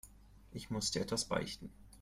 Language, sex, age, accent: German, male, 30-39, Österreichisches Deutsch